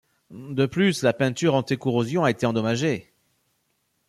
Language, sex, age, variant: French, male, 40-49, Français de métropole